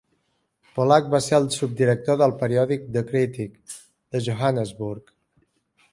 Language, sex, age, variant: Catalan, male, 40-49, Central